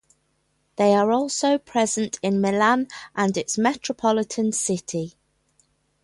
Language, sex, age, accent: English, female, 50-59, England English